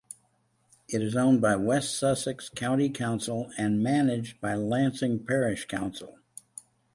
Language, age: English, 70-79